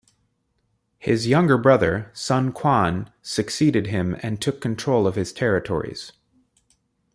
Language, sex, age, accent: English, male, 19-29, United States English